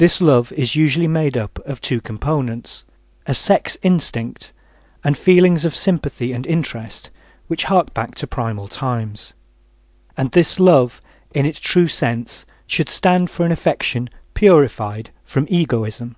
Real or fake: real